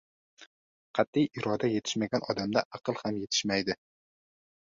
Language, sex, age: Uzbek, male, 19-29